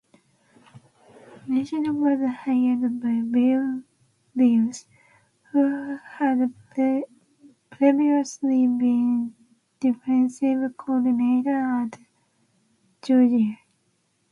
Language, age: English, 19-29